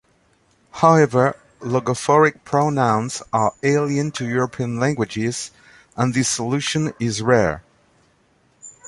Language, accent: English, England English